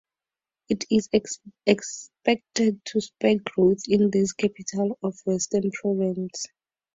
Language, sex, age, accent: English, female, 19-29, Southern African (South Africa, Zimbabwe, Namibia)